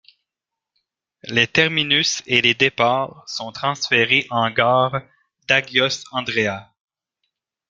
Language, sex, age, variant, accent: French, male, 30-39, Français d'Amérique du Nord, Français du Canada